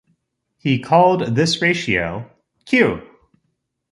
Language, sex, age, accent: English, male, 30-39, United States English